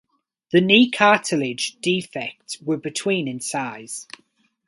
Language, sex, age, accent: English, male, 19-29, England English